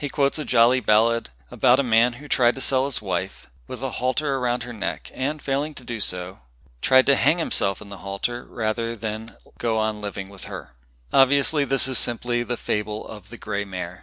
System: none